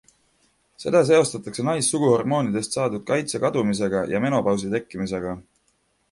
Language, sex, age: Estonian, male, 19-29